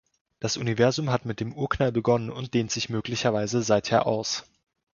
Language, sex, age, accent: German, male, under 19, Deutschland Deutsch